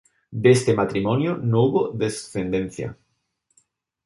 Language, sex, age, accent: Spanish, male, 40-49, España: Sur peninsular (Andalucia, Extremadura, Murcia)